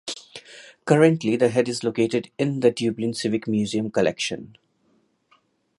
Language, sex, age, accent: English, male, 30-39, India and South Asia (India, Pakistan, Sri Lanka)